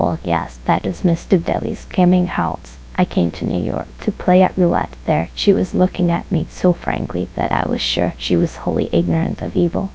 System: TTS, GradTTS